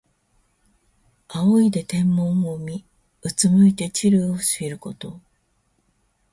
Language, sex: Japanese, female